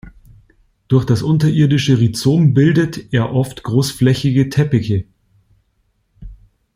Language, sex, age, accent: German, male, 30-39, Deutschland Deutsch